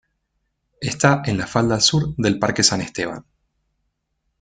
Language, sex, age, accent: Spanish, male, 30-39, Chileno: Chile, Cuyo